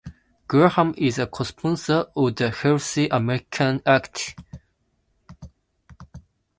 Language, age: English, 19-29